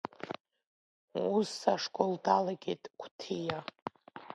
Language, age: Abkhazian, under 19